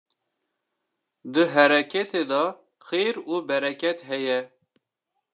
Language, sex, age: Kurdish, male, under 19